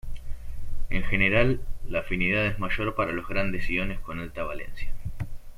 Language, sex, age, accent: Spanish, male, 19-29, Rioplatense: Argentina, Uruguay, este de Bolivia, Paraguay